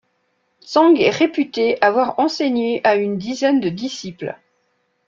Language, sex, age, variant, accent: French, female, 50-59, Français d'Europe, Français de Suisse